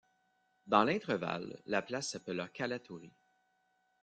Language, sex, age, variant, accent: French, male, 40-49, Français d'Amérique du Nord, Français du Canada